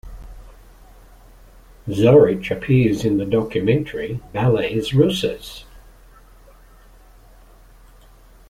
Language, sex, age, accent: English, male, 70-79, Australian English